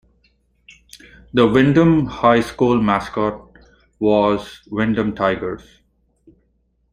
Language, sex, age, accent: English, male, 30-39, India and South Asia (India, Pakistan, Sri Lanka)